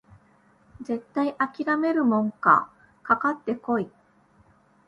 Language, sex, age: Japanese, female, 40-49